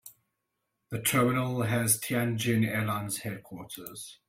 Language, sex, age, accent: English, male, 30-39, Southern African (South Africa, Zimbabwe, Namibia)